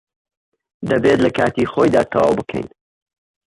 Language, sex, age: Central Kurdish, male, 30-39